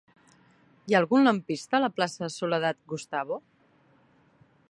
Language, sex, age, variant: Catalan, female, 19-29, Central